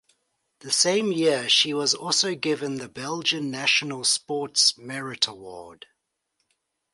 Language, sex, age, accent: English, male, 40-49, Southern African (South Africa, Zimbabwe, Namibia)